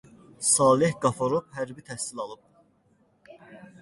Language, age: Azerbaijani, 19-29